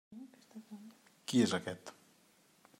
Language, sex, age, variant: Catalan, male, 40-49, Central